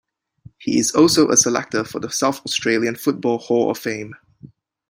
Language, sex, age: English, male, 30-39